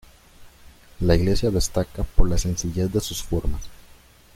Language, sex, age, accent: Spanish, male, 19-29, América central